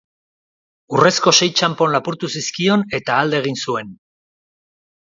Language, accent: Basque, Erdialdekoa edo Nafarra (Gipuzkoa, Nafarroa)